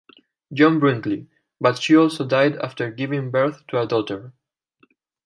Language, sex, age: Spanish, female, 19-29